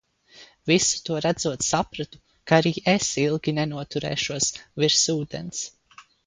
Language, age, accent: Latvian, under 19, Vidzemes